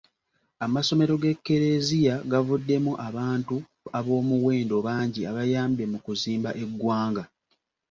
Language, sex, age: Ganda, male, 19-29